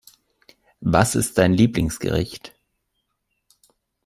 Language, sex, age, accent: German, male, 19-29, Deutschland Deutsch